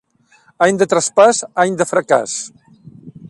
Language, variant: Catalan, Central